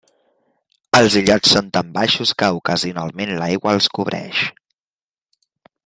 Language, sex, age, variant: Catalan, male, 19-29, Central